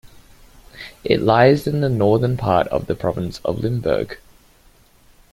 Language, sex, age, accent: English, male, 19-29, Australian English